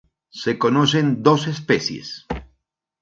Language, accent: Spanish, Andino-Pacífico: Colombia, Perú, Ecuador, oeste de Bolivia y Venezuela andina